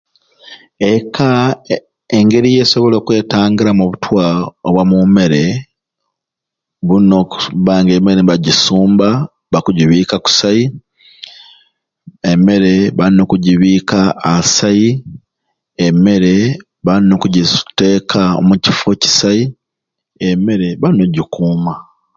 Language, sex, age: Ruuli, male, 30-39